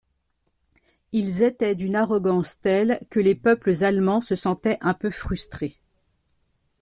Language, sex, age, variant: French, female, 50-59, Français de métropole